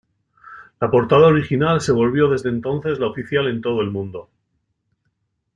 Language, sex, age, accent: Spanish, male, 60-69, España: Norte peninsular (Asturias, Castilla y León, Cantabria, País Vasco, Navarra, Aragón, La Rioja, Guadalajara, Cuenca)